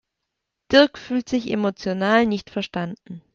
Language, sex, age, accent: German, female, 30-39, Deutschland Deutsch